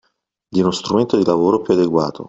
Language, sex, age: Italian, male, 40-49